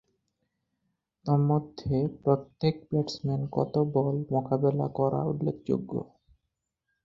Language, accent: Bengali, Native